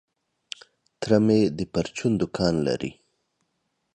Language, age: Pashto, 30-39